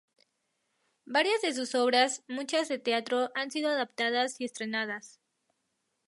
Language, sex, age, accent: Spanish, female, 19-29, México